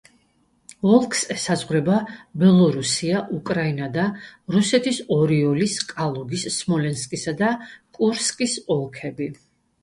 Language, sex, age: Georgian, female, 50-59